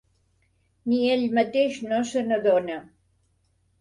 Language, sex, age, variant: Catalan, female, 60-69, Central